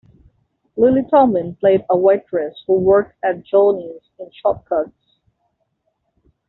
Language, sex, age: English, male, 19-29